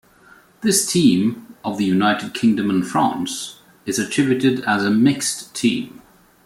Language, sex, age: English, male, 40-49